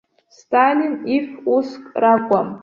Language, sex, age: Abkhazian, female, under 19